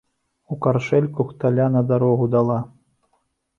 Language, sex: Belarusian, male